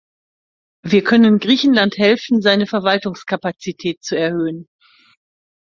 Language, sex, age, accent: German, female, 50-59, Deutschland Deutsch